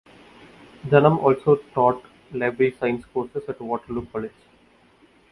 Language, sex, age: English, male, 19-29